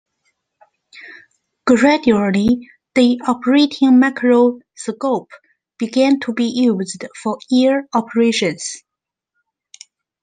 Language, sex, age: English, female, 30-39